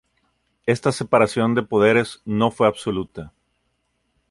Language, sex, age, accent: Spanish, male, 40-49, México